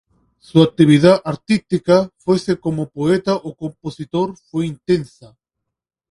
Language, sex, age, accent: Spanish, male, 19-29, Chileno: Chile, Cuyo